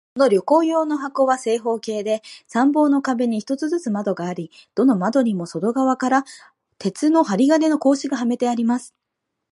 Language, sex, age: Japanese, female, 19-29